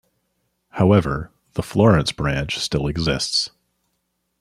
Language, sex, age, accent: English, male, 30-39, United States English